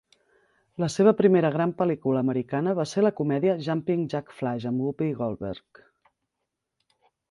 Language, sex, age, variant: Catalan, female, 30-39, Central